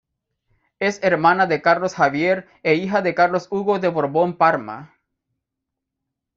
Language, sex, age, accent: Spanish, male, 19-29, América central